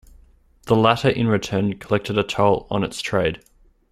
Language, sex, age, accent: English, male, 19-29, Australian English